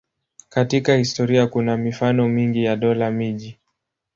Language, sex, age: Swahili, male, 19-29